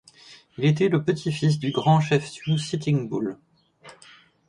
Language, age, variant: French, 19-29, Français de métropole